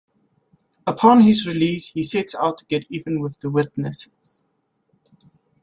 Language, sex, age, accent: English, male, 19-29, Southern African (South Africa, Zimbabwe, Namibia)